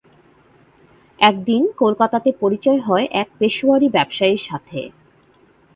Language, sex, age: Bengali, female, 30-39